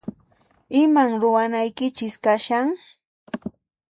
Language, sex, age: Puno Quechua, female, 30-39